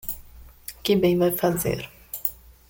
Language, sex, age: Portuguese, female, 19-29